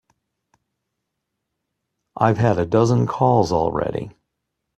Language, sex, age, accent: English, male, 60-69, United States English